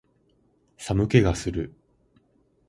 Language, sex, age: Japanese, male, 19-29